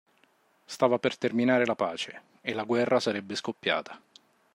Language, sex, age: Italian, male, 40-49